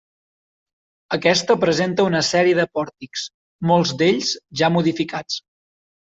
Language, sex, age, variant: Catalan, male, 19-29, Central